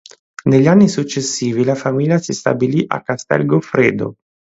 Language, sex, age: Italian, male, 19-29